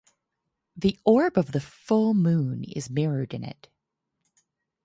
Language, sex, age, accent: English, male, 40-49, United States English